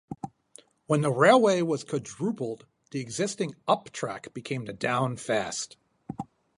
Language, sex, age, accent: English, male, 40-49, United States English